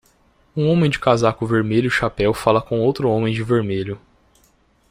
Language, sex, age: Portuguese, male, 19-29